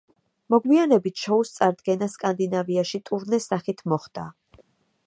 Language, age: Georgian, 30-39